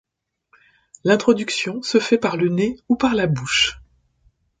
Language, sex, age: French, female, 50-59